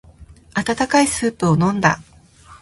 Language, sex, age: Japanese, female, 30-39